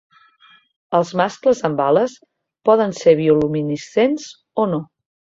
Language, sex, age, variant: Catalan, female, 40-49, Central